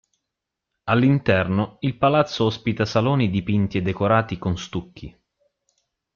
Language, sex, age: Italian, male, 30-39